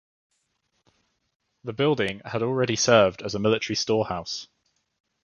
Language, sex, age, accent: English, male, 19-29, England English